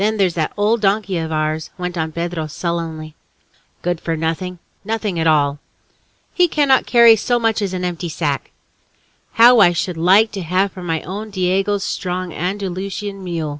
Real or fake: real